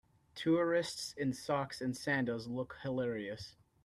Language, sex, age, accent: English, male, 19-29, United States English